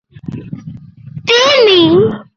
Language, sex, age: English, female, under 19